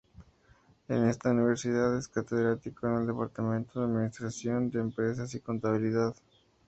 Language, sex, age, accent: Spanish, male, 19-29, México